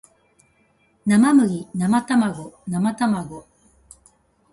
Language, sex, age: Japanese, female, 60-69